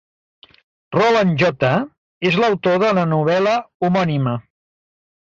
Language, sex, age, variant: Catalan, male, 60-69, Central